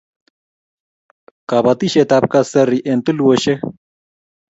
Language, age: Kalenjin, 19-29